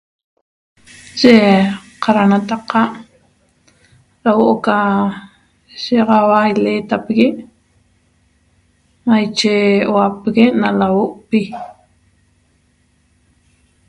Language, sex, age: Toba, female, 40-49